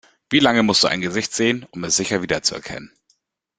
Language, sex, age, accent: German, male, 30-39, Deutschland Deutsch